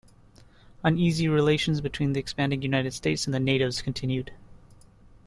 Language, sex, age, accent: English, male, 19-29, Canadian English